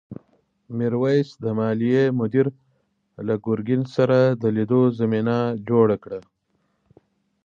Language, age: Pashto, 30-39